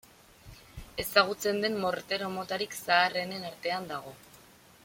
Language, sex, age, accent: Basque, female, 19-29, Erdialdekoa edo Nafarra (Gipuzkoa, Nafarroa)